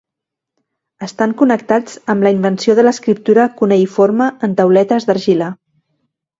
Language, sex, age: Catalan, female, 40-49